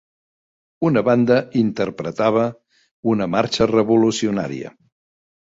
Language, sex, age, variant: Catalan, male, 60-69, Central